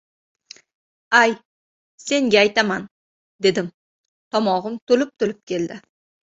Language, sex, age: Uzbek, female, 30-39